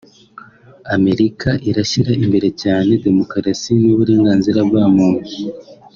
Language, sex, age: Kinyarwanda, male, 19-29